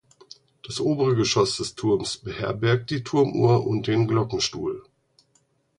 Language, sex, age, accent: German, male, 40-49, Deutschland Deutsch